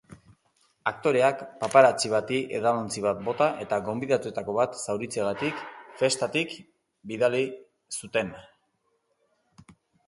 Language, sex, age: Basque, male, 40-49